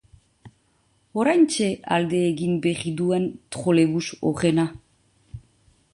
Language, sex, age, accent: Basque, female, 40-49, Nafar-lapurtarra edo Zuberotarra (Lapurdi, Nafarroa Beherea, Zuberoa)